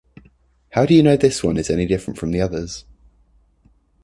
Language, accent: English, England English